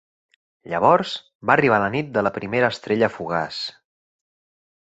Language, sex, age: Catalan, male, 30-39